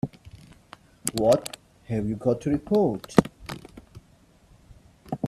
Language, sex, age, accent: English, male, 30-39, India and South Asia (India, Pakistan, Sri Lanka)